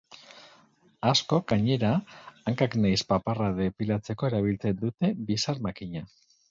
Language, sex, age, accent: Basque, male, 40-49, Mendebalekoa (Araba, Bizkaia, Gipuzkoako mendebaleko herri batzuk)